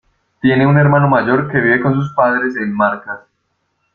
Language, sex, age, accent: Spanish, male, 19-29, Andino-Pacífico: Colombia, Perú, Ecuador, oeste de Bolivia y Venezuela andina